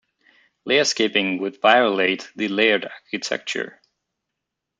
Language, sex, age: English, male, 19-29